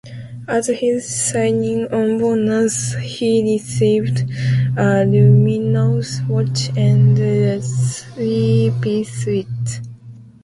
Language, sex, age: English, female, 19-29